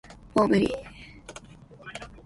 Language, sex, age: Japanese, female, under 19